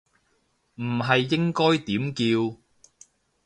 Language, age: Cantonese, 30-39